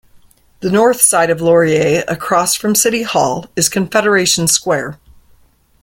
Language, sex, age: English, female, 50-59